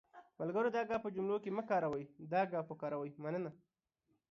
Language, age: Pashto, 19-29